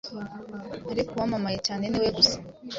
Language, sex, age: Kinyarwanda, female, 19-29